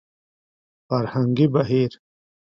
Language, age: Pashto, 40-49